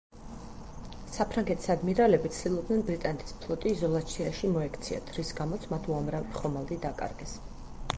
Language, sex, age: Georgian, female, 40-49